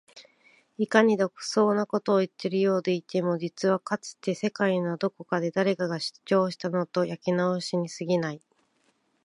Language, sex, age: Japanese, female, 40-49